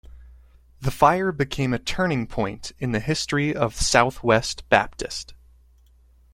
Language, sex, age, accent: English, male, 19-29, United States English